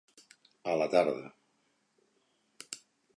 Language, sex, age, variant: Catalan, male, 60-69, Central